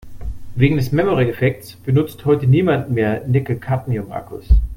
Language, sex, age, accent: German, male, 40-49, Deutschland Deutsch